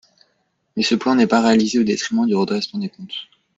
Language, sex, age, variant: French, male, 19-29, Français de métropole